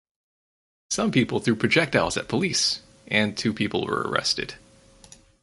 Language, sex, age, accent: English, male, 19-29, United States English